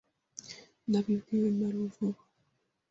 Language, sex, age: Kinyarwanda, female, 50-59